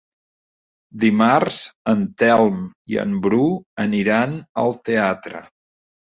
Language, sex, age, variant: Catalan, male, 60-69, Central